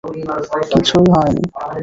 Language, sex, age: Bengali, male, 19-29